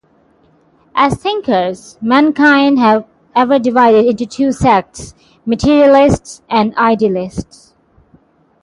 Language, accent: English, United States English; England English; India and South Asia (India, Pakistan, Sri Lanka)